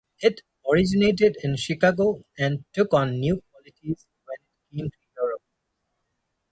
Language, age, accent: English, 30-39, United States English; India and South Asia (India, Pakistan, Sri Lanka)